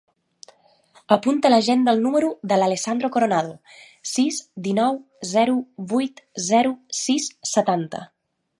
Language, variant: Catalan, Balear